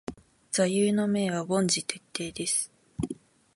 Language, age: Japanese, 19-29